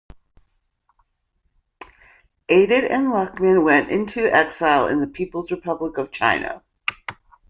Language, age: English, 50-59